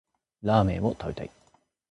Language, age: Japanese, 30-39